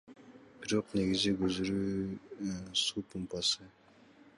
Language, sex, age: Kyrgyz, male, 19-29